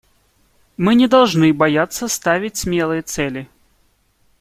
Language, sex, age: Russian, male, 19-29